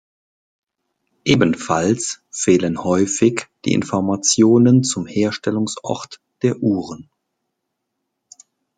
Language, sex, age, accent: German, male, 40-49, Deutschland Deutsch